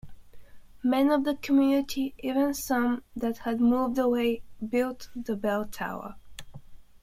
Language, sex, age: English, female, 19-29